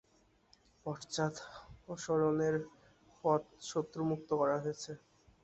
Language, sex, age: Bengali, male, under 19